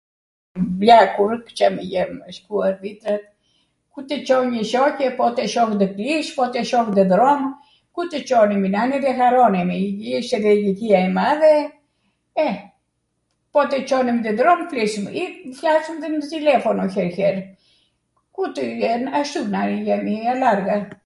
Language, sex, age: Arvanitika Albanian, female, 70-79